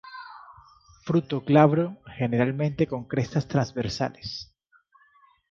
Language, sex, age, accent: Spanish, male, 40-49, Caribe: Cuba, Venezuela, Puerto Rico, República Dominicana, Panamá, Colombia caribeña, México caribeño, Costa del golfo de México